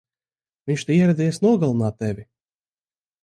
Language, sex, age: Latvian, male, 19-29